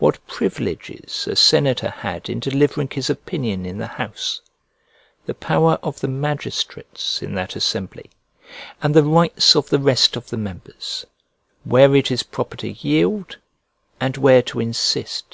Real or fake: real